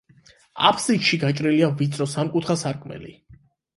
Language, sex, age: Georgian, male, 30-39